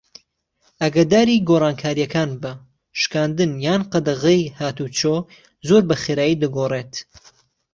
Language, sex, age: Central Kurdish, male, 19-29